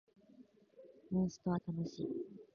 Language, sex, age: Japanese, female, 19-29